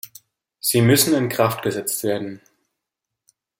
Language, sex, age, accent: German, male, 19-29, Deutschland Deutsch